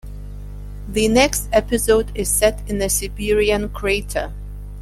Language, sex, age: English, female, 40-49